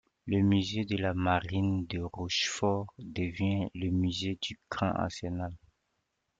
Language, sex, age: French, male, 30-39